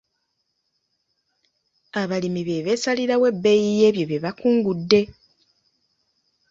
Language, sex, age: Ganda, female, 30-39